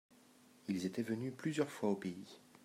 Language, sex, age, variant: French, male, 40-49, Français de métropole